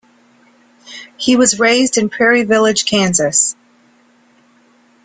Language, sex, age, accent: English, female, 40-49, United States English